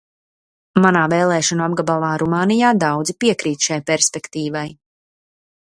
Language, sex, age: Latvian, female, 30-39